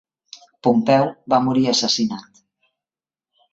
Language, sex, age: Catalan, female, 50-59